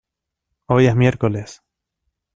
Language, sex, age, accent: Spanish, male, 19-29, Rioplatense: Argentina, Uruguay, este de Bolivia, Paraguay